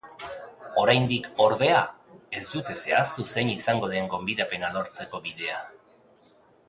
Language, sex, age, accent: Basque, male, 40-49, Mendebalekoa (Araba, Bizkaia, Gipuzkoako mendebaleko herri batzuk)